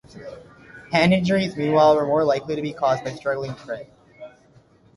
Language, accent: English, United States English